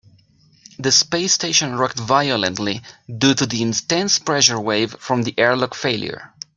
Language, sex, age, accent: English, male, 30-39, United States English